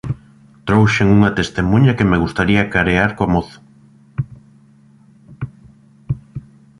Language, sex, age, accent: Galician, male, 19-29, Normativo (estándar)